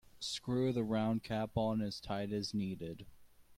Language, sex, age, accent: English, male, under 19, United States English